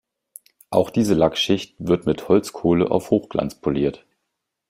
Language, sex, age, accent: German, male, 30-39, Deutschland Deutsch